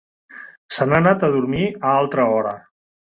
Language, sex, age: Catalan, male, 50-59